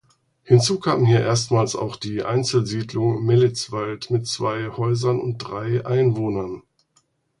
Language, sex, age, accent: German, male, 40-49, Deutschland Deutsch